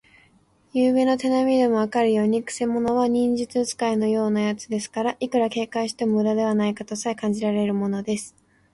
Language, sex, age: Japanese, female, under 19